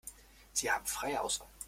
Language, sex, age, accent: German, male, 19-29, Deutschland Deutsch